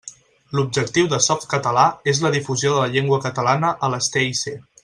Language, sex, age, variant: Catalan, male, 19-29, Central